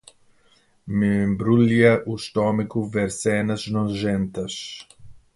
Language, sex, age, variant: Portuguese, male, 40-49, Portuguese (Portugal)